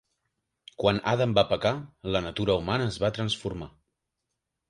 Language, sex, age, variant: Catalan, male, 19-29, Nord-Occidental